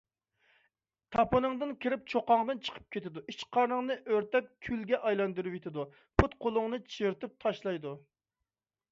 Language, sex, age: Uyghur, male, 30-39